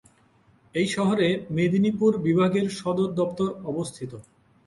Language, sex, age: Bengali, male, 19-29